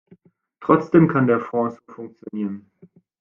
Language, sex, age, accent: German, male, 19-29, Deutschland Deutsch